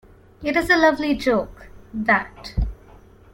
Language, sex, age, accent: English, female, 19-29, India and South Asia (India, Pakistan, Sri Lanka)